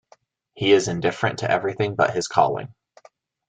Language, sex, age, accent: English, male, 19-29, United States English